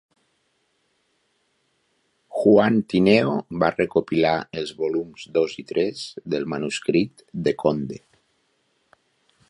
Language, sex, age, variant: Catalan, male, 40-49, Nord-Occidental